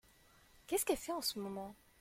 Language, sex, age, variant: French, female, under 19, Français de métropole